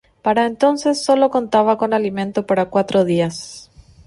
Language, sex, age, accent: Spanish, female, 30-39, Rioplatense: Argentina, Uruguay, este de Bolivia, Paraguay